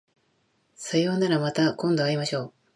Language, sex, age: Japanese, female, 50-59